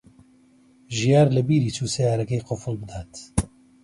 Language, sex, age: Central Kurdish, male, 30-39